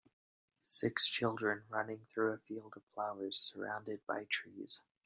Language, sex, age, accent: English, male, 19-29, Canadian English